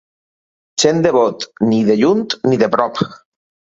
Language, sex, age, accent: Catalan, male, 30-39, apitxat